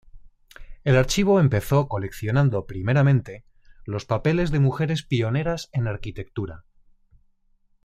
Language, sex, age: Spanish, male, 40-49